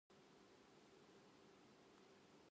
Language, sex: Japanese, female